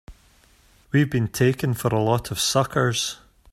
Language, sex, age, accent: English, male, 40-49, Scottish English